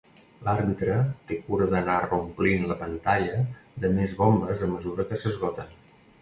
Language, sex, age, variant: Catalan, male, 40-49, Nord-Occidental